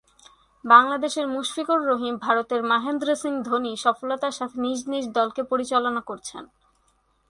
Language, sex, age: Bengali, female, 19-29